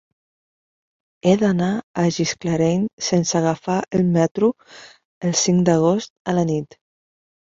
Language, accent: Catalan, aprenent (recent, des del castellà)